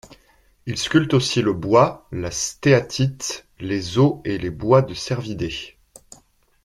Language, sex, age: French, male, 30-39